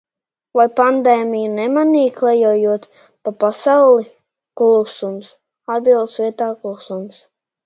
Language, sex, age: Latvian, male, under 19